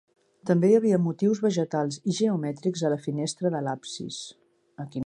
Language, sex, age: Catalan, female, 50-59